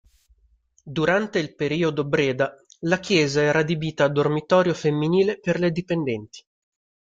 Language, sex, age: Italian, male, 30-39